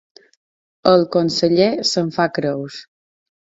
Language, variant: Catalan, Balear